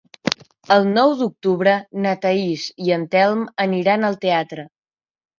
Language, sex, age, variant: Catalan, male, under 19, Central